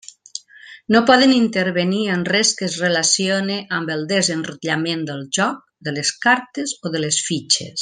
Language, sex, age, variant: Catalan, female, 50-59, Central